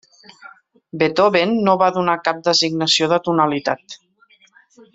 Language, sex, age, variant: Catalan, female, 40-49, Central